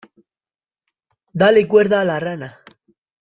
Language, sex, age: Spanish, male, 19-29